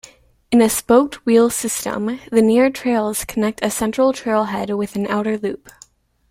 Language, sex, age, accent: English, female, under 19, United States English